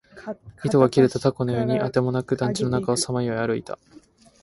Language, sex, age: Japanese, male, 19-29